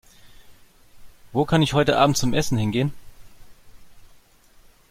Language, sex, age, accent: German, male, 40-49, Deutschland Deutsch